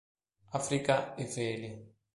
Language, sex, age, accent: Spanish, male, 40-49, España: Sur peninsular (Andalucia, Extremadura, Murcia)